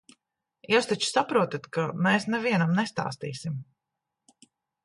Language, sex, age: Latvian, female, 60-69